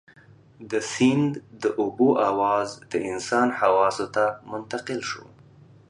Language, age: Pashto, 30-39